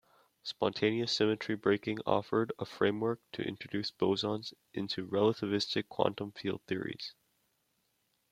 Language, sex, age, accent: English, male, under 19, United States English